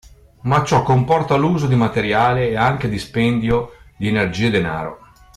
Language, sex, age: Italian, male, 50-59